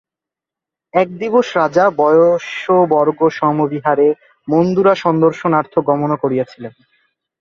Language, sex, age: Bengali, male, 19-29